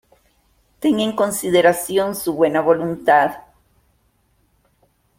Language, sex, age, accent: Spanish, female, 50-59, América central